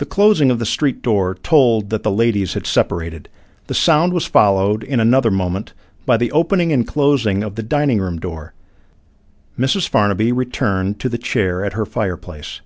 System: none